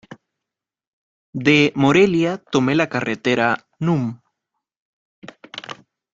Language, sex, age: Spanish, male, 19-29